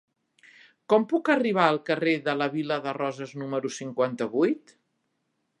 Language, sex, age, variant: Catalan, female, 50-59, Central